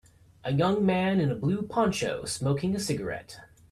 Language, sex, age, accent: English, male, 30-39, United States English